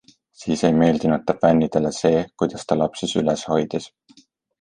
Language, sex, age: Estonian, male, 19-29